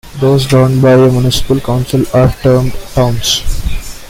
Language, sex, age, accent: English, male, 19-29, India and South Asia (India, Pakistan, Sri Lanka)